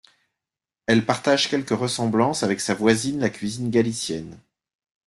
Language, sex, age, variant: French, male, 50-59, Français de métropole